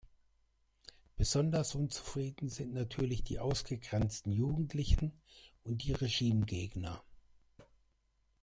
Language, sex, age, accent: German, male, 60-69, Deutschland Deutsch